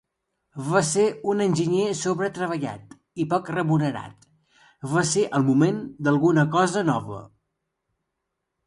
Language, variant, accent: Catalan, Central, central